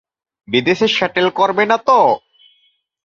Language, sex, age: Bengali, male, 19-29